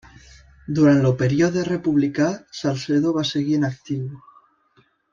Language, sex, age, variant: Catalan, male, under 19, Nord-Occidental